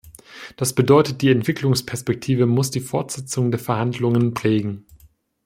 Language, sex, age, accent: German, male, 19-29, Deutschland Deutsch